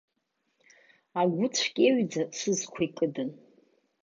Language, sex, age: Abkhazian, female, 40-49